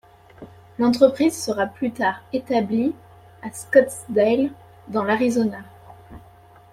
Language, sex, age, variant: French, female, 19-29, Français de métropole